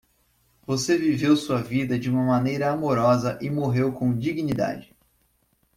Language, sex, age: Portuguese, male, 19-29